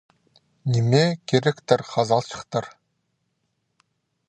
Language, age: Khakas, 19-29